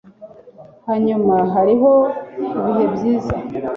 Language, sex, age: Kinyarwanda, female, 30-39